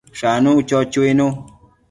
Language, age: Matsés, 19-29